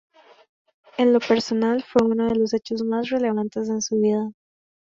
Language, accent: Spanish, América central